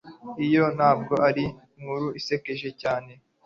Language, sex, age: Kinyarwanda, male, under 19